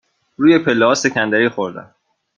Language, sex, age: Persian, male, 19-29